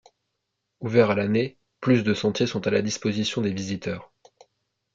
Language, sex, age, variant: French, male, under 19, Français de métropole